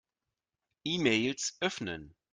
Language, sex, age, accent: German, male, 40-49, Deutschland Deutsch